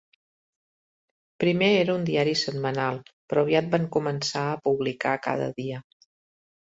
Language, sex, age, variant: Catalan, female, 50-59, Central